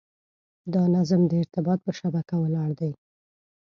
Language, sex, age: Pashto, female, 19-29